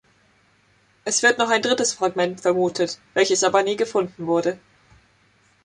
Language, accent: German, Deutschland Deutsch